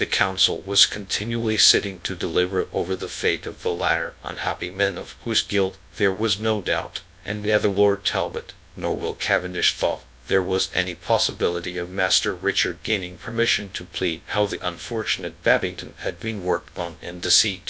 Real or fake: fake